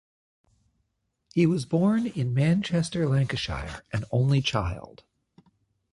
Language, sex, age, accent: English, male, 50-59, United States English